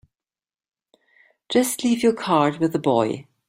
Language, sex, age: English, female, 40-49